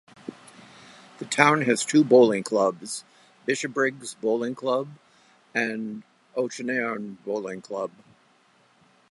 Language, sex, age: English, male, 70-79